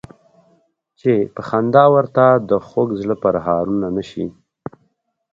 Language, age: Pashto, 19-29